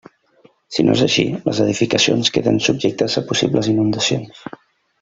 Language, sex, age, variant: Catalan, male, 30-39, Central